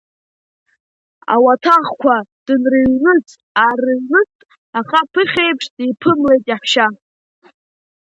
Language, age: Abkhazian, under 19